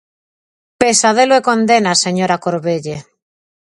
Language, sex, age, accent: Galician, female, 40-49, Normativo (estándar)